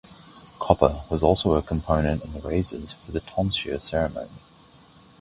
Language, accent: English, Australian English